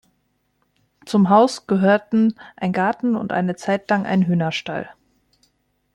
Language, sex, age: German, female, 30-39